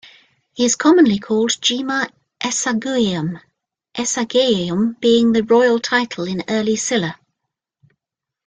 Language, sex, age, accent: English, female, 60-69, England English